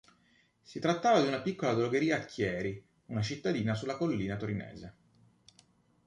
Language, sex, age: Italian, male, 40-49